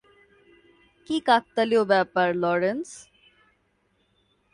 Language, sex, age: Bengali, female, 19-29